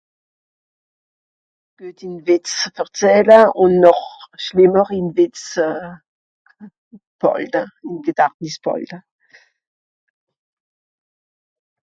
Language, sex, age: Swiss German, female, 50-59